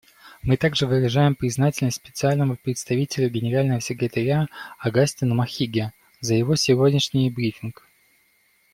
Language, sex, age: Russian, male, 19-29